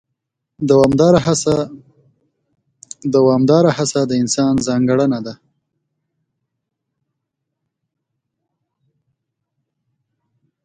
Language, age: Pashto, 19-29